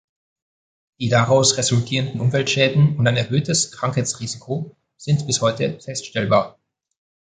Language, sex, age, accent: German, male, 30-39, Österreichisches Deutsch